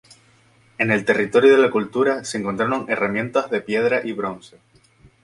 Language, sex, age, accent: Spanish, male, 19-29, España: Islas Canarias